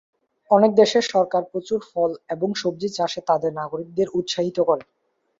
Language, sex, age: Bengali, male, under 19